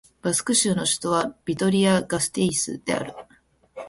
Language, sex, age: Japanese, female, under 19